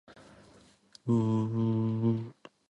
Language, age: English, 19-29